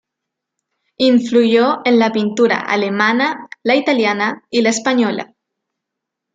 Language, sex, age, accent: Spanish, female, under 19, Chileno: Chile, Cuyo